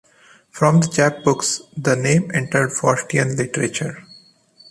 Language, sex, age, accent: English, male, 30-39, India and South Asia (India, Pakistan, Sri Lanka)